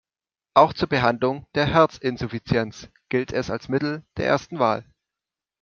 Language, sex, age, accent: German, male, 19-29, Deutschland Deutsch